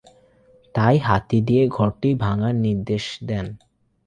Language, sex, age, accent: Bengali, male, 19-29, Bengali; Bangla